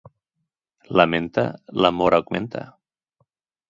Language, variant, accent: Catalan, Central, central